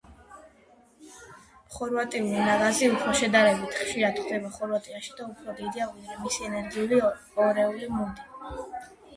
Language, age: Georgian, 19-29